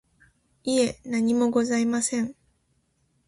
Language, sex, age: Japanese, female, 19-29